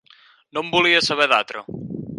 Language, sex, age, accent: Catalan, male, 19-29, Garrotxi